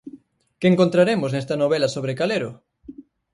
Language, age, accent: Galician, 19-29, Atlántico (seseo e gheada)